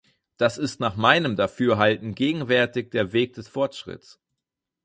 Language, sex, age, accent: German, male, 19-29, Deutschland Deutsch